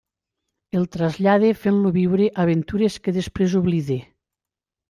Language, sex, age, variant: Catalan, female, 50-59, Nord-Occidental